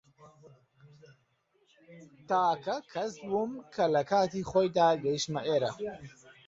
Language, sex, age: Central Kurdish, male, 19-29